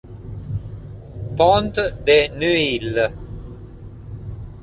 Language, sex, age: Italian, male, 30-39